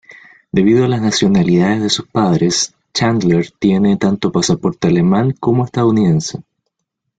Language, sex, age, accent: Spanish, male, 19-29, Chileno: Chile, Cuyo